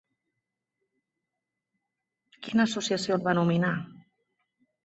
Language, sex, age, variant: Catalan, female, 50-59, Central